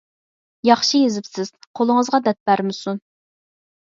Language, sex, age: Uyghur, female, 30-39